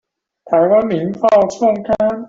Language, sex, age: Chinese, male, 19-29